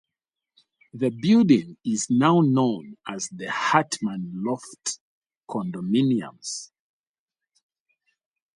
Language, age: English, 40-49